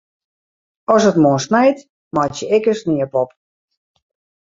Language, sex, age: Western Frisian, female, 50-59